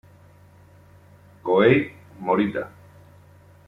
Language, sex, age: Spanish, male, 50-59